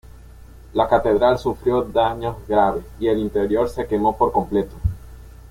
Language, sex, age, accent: Spanish, male, under 19, Caribe: Cuba, Venezuela, Puerto Rico, República Dominicana, Panamá, Colombia caribeña, México caribeño, Costa del golfo de México